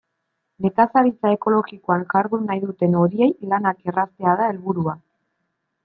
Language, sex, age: Basque, male, 19-29